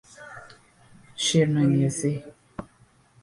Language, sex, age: Persian, female, 40-49